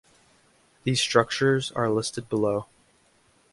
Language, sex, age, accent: English, male, 19-29, United States English